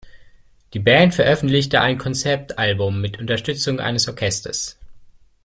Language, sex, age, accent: German, male, 19-29, Deutschland Deutsch